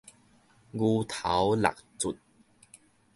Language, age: Min Nan Chinese, 19-29